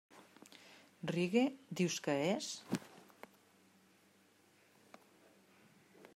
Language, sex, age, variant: Catalan, female, 50-59, Central